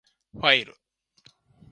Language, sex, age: Japanese, male, 50-59